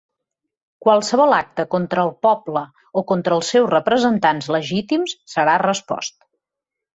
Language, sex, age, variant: Catalan, female, 40-49, Central